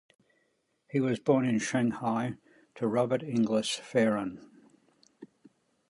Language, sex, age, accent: English, male, 70-79, Australian English